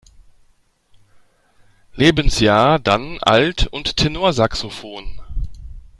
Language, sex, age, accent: German, male, 30-39, Deutschland Deutsch